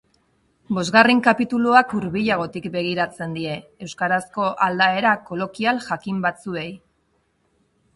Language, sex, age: Basque, female, 30-39